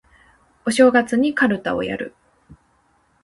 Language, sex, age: Japanese, female, 19-29